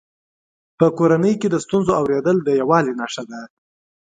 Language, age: Pashto, 19-29